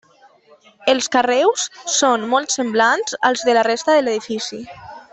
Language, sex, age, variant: Catalan, female, 19-29, Central